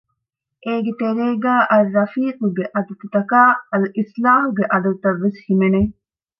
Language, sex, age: Divehi, female, 30-39